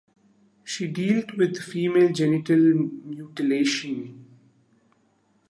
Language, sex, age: English, male, 30-39